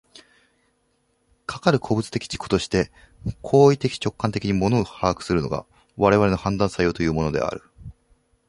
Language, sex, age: Japanese, male, 19-29